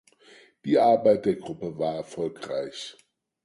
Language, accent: German, Deutschland Deutsch